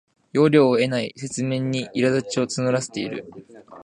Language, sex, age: Japanese, male, 19-29